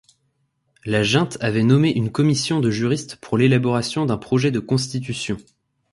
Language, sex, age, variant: French, male, 19-29, Français de métropole